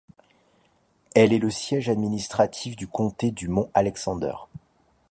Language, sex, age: French, male, 40-49